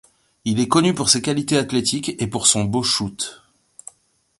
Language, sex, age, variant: French, male, 40-49, Français de métropole